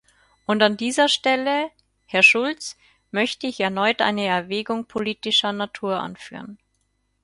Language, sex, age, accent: German, female, 30-39, Österreichisches Deutsch